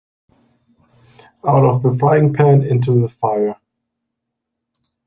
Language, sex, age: English, male, 19-29